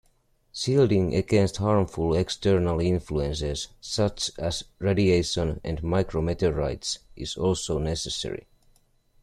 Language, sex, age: English, male, 30-39